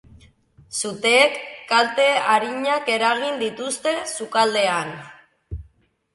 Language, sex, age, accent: Basque, male, 19-29, Mendebalekoa (Araba, Bizkaia, Gipuzkoako mendebaleko herri batzuk)